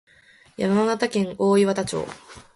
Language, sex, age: Japanese, female, 19-29